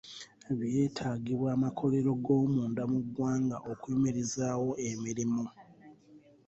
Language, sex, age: Ganda, male, 30-39